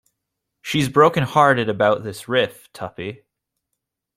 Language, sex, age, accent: English, male, 19-29, United States English